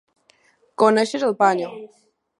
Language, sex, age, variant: Catalan, female, under 19, Balear